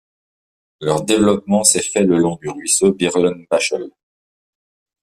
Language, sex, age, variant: French, male, 40-49, Français de métropole